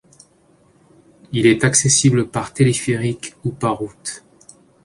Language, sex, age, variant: French, male, 30-39, Français de métropole